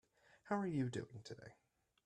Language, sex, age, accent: English, male, 19-29, United States English